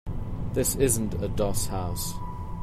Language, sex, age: English, male, 40-49